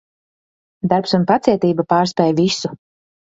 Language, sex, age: Latvian, female, 19-29